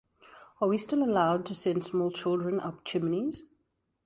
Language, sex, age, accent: English, female, 30-39, Southern African (South Africa, Zimbabwe, Namibia)